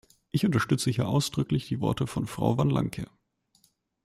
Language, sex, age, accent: German, male, 19-29, Deutschland Deutsch